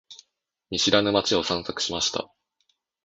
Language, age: Japanese, under 19